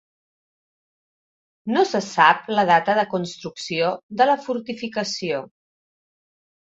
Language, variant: Catalan, Central